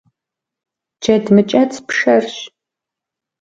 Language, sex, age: Kabardian, female, 19-29